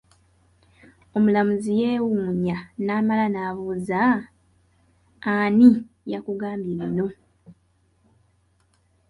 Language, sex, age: Ganda, female, 19-29